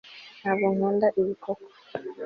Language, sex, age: Kinyarwanda, female, 19-29